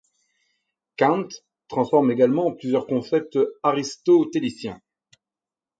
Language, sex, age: French, male, 30-39